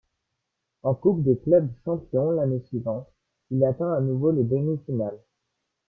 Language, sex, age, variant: French, male, under 19, Français de métropole